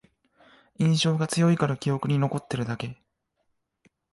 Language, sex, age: Japanese, male, 19-29